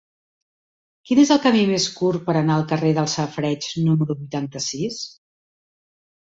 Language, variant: Catalan, Central